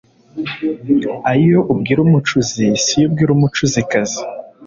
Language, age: Kinyarwanda, 19-29